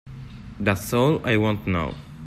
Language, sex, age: English, male, under 19